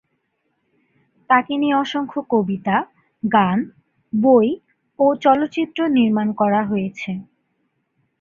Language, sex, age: Bengali, female, 19-29